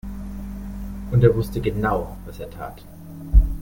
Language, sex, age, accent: German, male, 40-49, Deutschland Deutsch